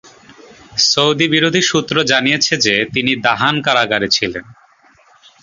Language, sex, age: Bengali, male, 19-29